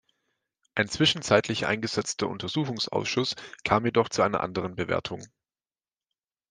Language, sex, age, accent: German, male, 30-39, Deutschland Deutsch